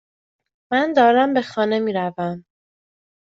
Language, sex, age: Persian, female, 19-29